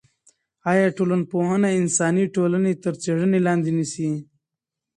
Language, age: Pashto, 19-29